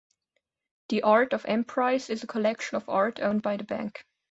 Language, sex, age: English, female, 19-29